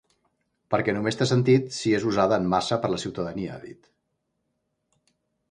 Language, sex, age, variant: Catalan, male, 40-49, Central